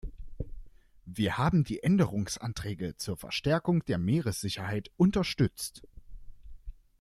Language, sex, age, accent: German, male, under 19, Deutschland Deutsch